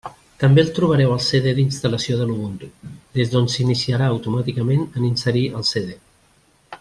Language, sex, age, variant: Catalan, male, 50-59, Central